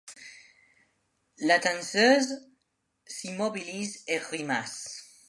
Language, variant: French, Français de métropole